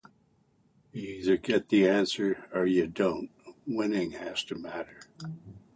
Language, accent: English, Canadian English